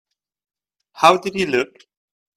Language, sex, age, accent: English, male, 19-29, England English